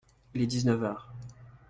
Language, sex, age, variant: French, male, 30-39, Français de métropole